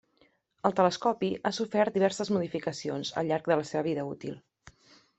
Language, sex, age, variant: Catalan, female, 30-39, Central